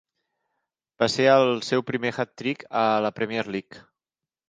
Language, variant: Catalan, Central